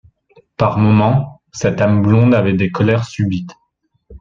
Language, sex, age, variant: French, male, 19-29, Français de métropole